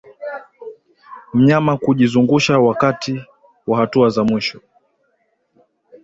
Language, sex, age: Swahili, male, 19-29